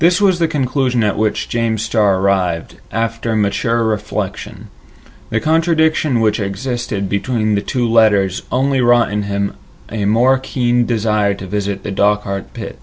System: none